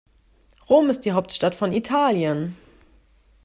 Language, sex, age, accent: German, female, 19-29, Deutschland Deutsch